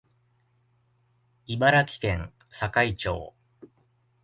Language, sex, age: Japanese, male, 50-59